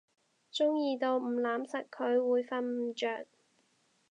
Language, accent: Cantonese, 广州音